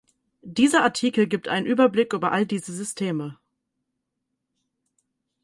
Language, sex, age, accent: German, female, 19-29, Deutschland Deutsch